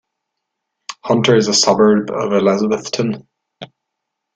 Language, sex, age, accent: English, male, 19-29, Irish English